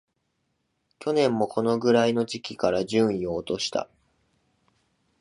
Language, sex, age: Japanese, male, 19-29